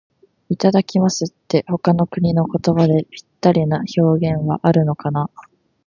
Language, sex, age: Japanese, female, 19-29